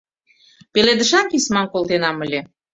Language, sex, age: Mari, female, 40-49